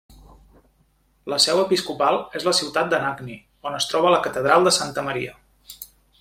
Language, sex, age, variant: Catalan, male, 30-39, Central